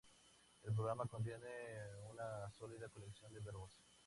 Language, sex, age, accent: Spanish, male, 19-29, México